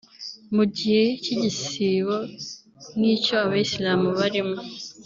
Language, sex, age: Kinyarwanda, female, 19-29